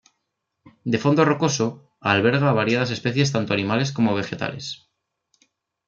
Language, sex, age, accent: Spanish, male, 19-29, España: Norte peninsular (Asturias, Castilla y León, Cantabria, País Vasco, Navarra, Aragón, La Rioja, Guadalajara, Cuenca)